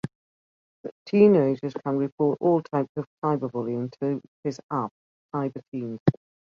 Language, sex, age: English, male, 50-59